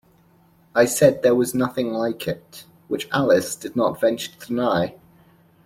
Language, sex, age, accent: English, male, 19-29, England English